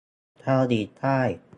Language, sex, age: Thai, male, 19-29